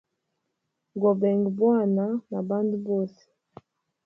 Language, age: Hemba, 30-39